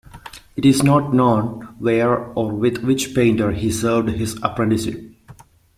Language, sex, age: English, male, 19-29